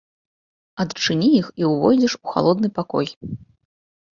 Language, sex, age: Belarusian, female, 19-29